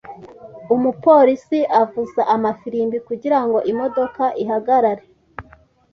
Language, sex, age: Kinyarwanda, female, 19-29